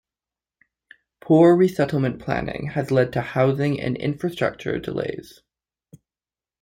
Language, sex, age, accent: English, male, 19-29, Canadian English